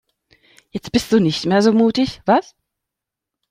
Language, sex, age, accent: German, male, 40-49, Deutschland Deutsch